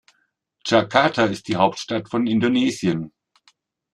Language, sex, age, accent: German, male, 50-59, Deutschland Deutsch